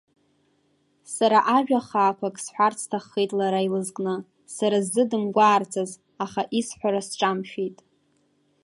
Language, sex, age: Abkhazian, female, under 19